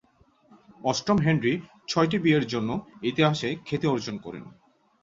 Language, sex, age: Bengali, male, 19-29